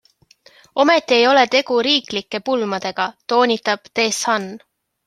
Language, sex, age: Estonian, female, 19-29